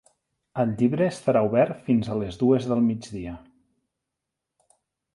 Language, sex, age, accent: Catalan, male, 40-49, central; nord-occidental